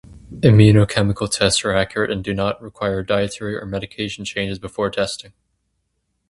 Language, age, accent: English, 19-29, Canadian English